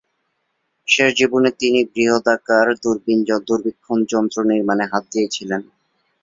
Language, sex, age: Bengali, male, 19-29